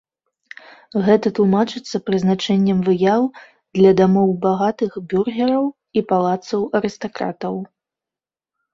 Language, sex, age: Belarusian, female, 30-39